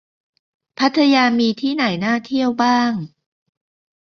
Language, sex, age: Thai, female, 50-59